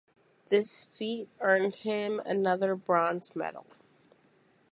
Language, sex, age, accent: English, female, 19-29, United States English